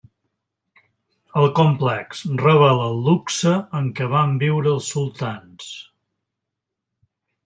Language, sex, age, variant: Catalan, male, 50-59, Balear